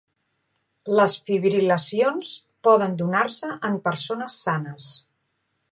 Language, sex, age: Catalan, female, 50-59